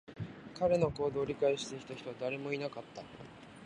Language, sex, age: Japanese, male, 19-29